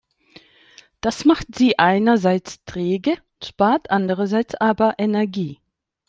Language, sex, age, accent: German, male, 40-49, Deutschland Deutsch